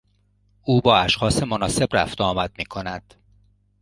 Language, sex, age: Persian, male, 50-59